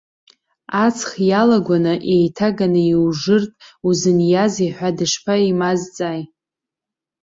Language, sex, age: Abkhazian, female, under 19